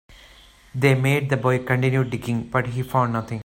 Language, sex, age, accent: English, male, 19-29, India and South Asia (India, Pakistan, Sri Lanka)